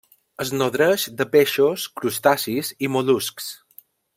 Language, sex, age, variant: Catalan, male, 30-39, Balear